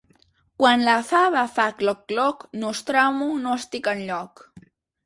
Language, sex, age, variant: Catalan, male, under 19, Central